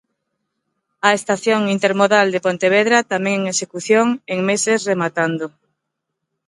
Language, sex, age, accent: Galician, female, 30-39, Normativo (estándar); Neofalante